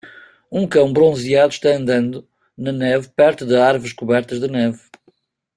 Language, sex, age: Portuguese, male, 50-59